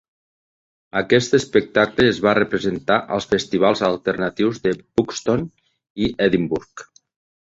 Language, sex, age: Catalan, male, 60-69